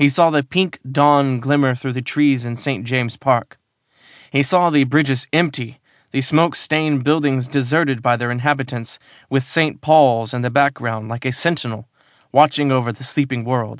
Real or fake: real